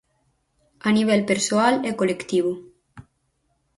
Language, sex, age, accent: Galician, female, under 19, Atlántico (seseo e gheada)